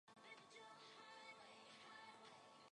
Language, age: English, under 19